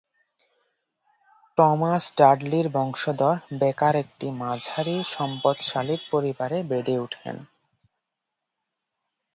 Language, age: Bengali, 19-29